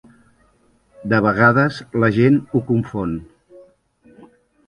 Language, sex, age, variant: Catalan, male, 50-59, Central